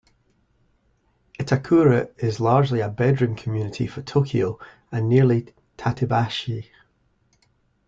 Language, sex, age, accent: English, male, 50-59, Scottish English